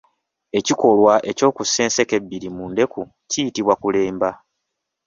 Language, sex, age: Ganda, male, 19-29